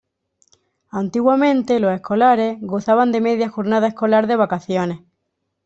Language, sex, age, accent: Spanish, female, 19-29, España: Sur peninsular (Andalucia, Extremadura, Murcia)